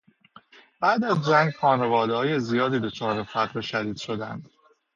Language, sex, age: Persian, male, 30-39